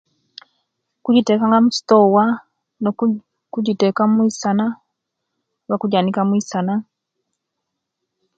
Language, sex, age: Kenyi, female, 19-29